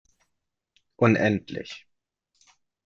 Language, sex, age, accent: German, male, 19-29, Deutschland Deutsch